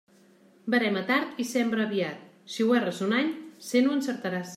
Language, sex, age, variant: Catalan, female, 40-49, Central